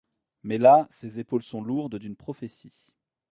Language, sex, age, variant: French, male, 30-39, Français de métropole